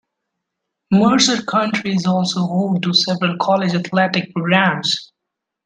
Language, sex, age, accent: English, male, 19-29, India and South Asia (India, Pakistan, Sri Lanka)